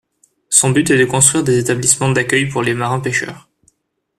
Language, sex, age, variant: French, male, 19-29, Français de métropole